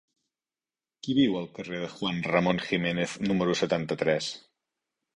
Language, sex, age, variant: Catalan, male, 40-49, Central